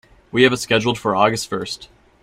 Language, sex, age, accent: English, male, 19-29, United States English